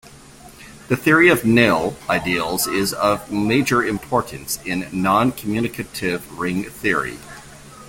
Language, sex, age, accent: English, male, 40-49, United States English